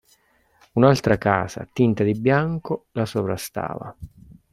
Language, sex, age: Italian, male, 40-49